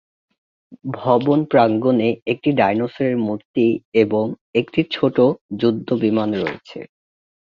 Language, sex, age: Bengali, male, 19-29